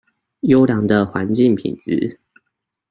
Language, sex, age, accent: Chinese, male, 30-39, 出生地：臺北市